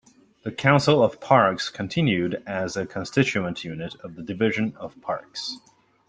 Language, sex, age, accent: English, male, 40-49, United States English